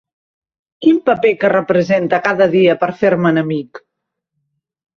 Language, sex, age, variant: Catalan, female, 50-59, Central